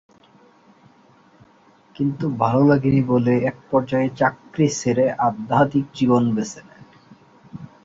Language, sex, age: Bengali, male, 19-29